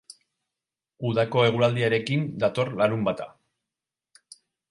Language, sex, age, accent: Basque, male, 40-49, Mendebalekoa (Araba, Bizkaia, Gipuzkoako mendebaleko herri batzuk)